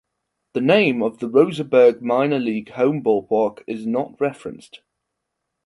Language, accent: English, England English